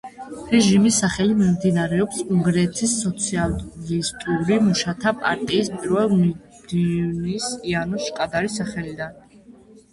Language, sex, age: Georgian, female, under 19